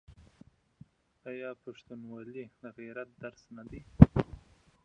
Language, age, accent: Pashto, 19-29, کندهاری لهجه